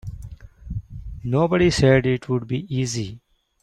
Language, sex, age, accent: English, male, 40-49, India and South Asia (India, Pakistan, Sri Lanka)